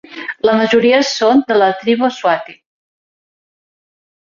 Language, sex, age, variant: Catalan, female, 50-59, Central